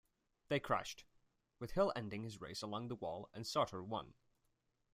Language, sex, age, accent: English, male, 19-29, England English